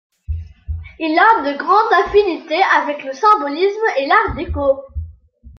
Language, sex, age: French, female, 19-29